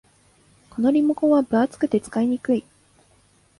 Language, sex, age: Japanese, female, 19-29